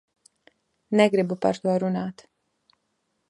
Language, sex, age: Latvian, female, 19-29